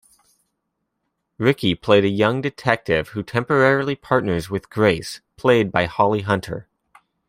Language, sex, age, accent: English, male, 30-39, United States English